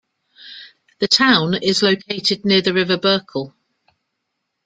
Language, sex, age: English, female, 50-59